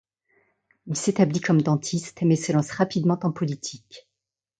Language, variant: French, Français de métropole